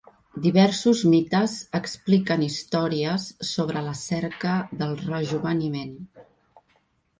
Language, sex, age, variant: Catalan, female, 50-59, Central